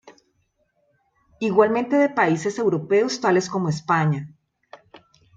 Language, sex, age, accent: Spanish, female, 40-49, Andino-Pacífico: Colombia, Perú, Ecuador, oeste de Bolivia y Venezuela andina